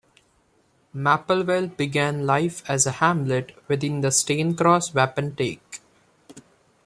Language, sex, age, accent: English, male, 19-29, India and South Asia (India, Pakistan, Sri Lanka)